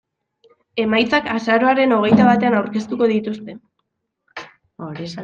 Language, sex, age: Basque, male, under 19